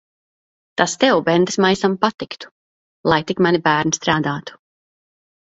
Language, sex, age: Latvian, female, 30-39